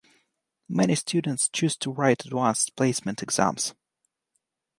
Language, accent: English, Russian; Slavic; Ukrainian